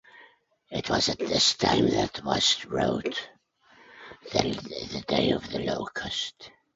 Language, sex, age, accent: English, male, 70-79, Scottish English